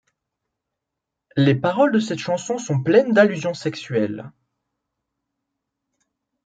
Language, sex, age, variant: French, male, 19-29, Français de métropole